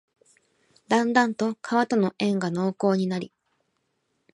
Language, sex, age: Japanese, female, 19-29